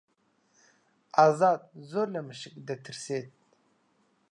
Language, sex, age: Central Kurdish, male, 19-29